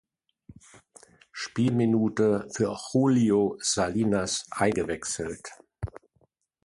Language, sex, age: German, male, 70-79